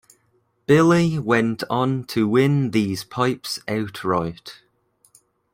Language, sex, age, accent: English, male, 19-29, England English